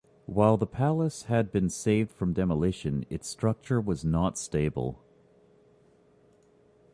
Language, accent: English, Canadian English